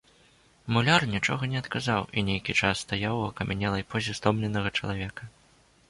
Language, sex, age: Belarusian, male, 19-29